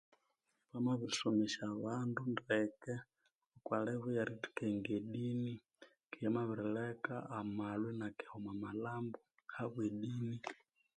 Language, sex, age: Konzo, male, 19-29